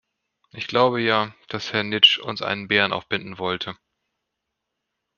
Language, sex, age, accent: German, male, 40-49, Deutschland Deutsch